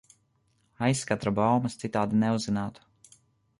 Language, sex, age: Latvian, male, 30-39